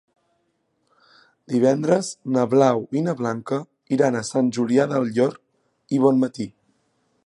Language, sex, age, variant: Catalan, male, 19-29, Central